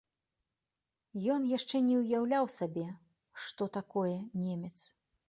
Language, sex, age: Belarusian, female, 40-49